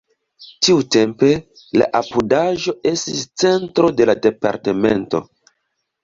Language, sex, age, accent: Esperanto, male, 30-39, Internacia